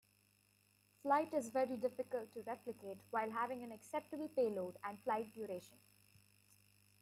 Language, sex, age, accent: English, female, 19-29, India and South Asia (India, Pakistan, Sri Lanka)